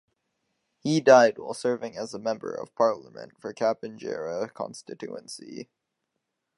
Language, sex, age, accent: English, male, under 19, United States English